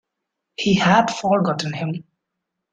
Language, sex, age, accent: English, male, 19-29, India and South Asia (India, Pakistan, Sri Lanka)